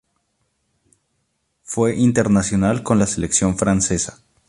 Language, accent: Spanish, Andino-Pacífico: Colombia, Perú, Ecuador, oeste de Bolivia y Venezuela andina